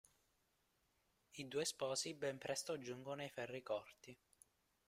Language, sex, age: Italian, male, 19-29